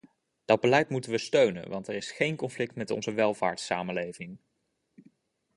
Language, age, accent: Dutch, 19-29, Nederlands Nederlands